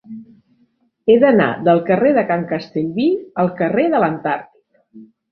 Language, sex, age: Catalan, female, 50-59